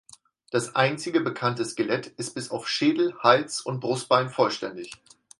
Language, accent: German, Deutschland Deutsch